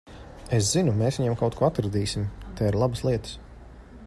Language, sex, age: Latvian, male, 30-39